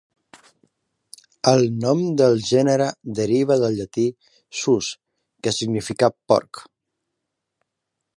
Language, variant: Catalan, Central